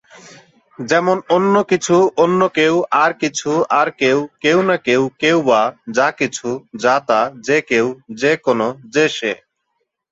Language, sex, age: Bengali, male, 19-29